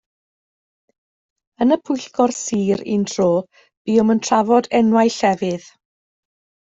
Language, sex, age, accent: Welsh, female, 50-59, Y Deyrnas Unedig Cymraeg